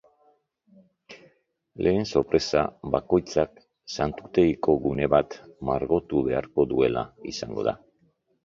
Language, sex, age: Basque, male, 60-69